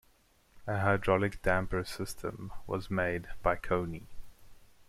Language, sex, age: English, male, 19-29